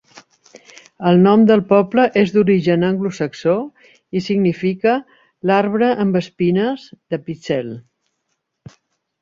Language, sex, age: Catalan, female, 60-69